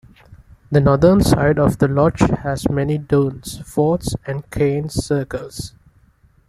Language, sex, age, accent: English, male, 19-29, India and South Asia (India, Pakistan, Sri Lanka)